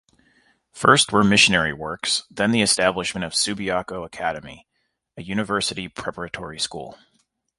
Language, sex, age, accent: English, male, 30-39, United States English